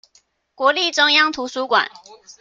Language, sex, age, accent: Chinese, female, 19-29, 出生地：新北市